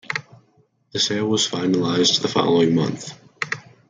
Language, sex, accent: English, male, United States English